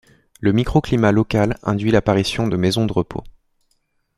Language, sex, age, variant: French, male, 19-29, Français de métropole